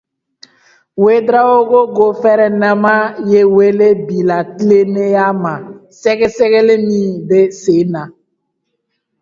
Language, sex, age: Dyula, male, 19-29